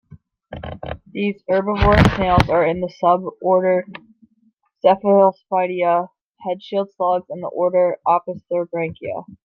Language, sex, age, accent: English, female, 19-29, United States English